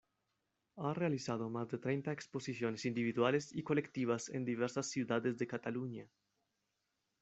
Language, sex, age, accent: Spanish, male, 19-29, Andino-Pacífico: Colombia, Perú, Ecuador, oeste de Bolivia y Venezuela andina